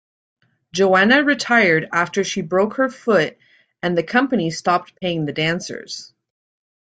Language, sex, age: English, female, 30-39